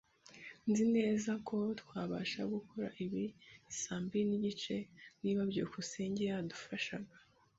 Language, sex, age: Kinyarwanda, female, 50-59